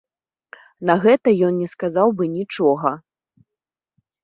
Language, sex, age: Belarusian, female, 30-39